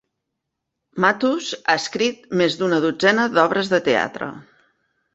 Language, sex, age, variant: Catalan, female, 50-59, Central